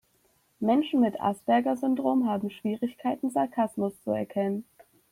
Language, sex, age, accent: German, female, 19-29, Deutschland Deutsch